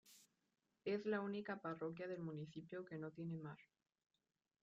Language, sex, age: Spanish, female, 19-29